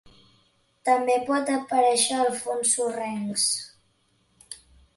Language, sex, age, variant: Catalan, female, 30-39, Central